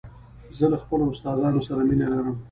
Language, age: Pashto, 19-29